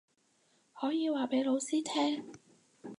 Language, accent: Cantonese, 广州音